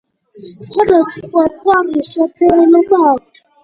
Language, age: Georgian, 30-39